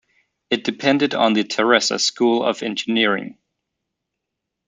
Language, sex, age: English, male, 19-29